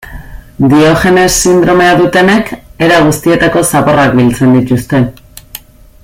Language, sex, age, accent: Basque, female, 40-49, Erdialdekoa edo Nafarra (Gipuzkoa, Nafarroa)